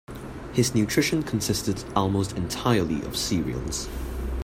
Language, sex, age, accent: English, male, under 19, Singaporean English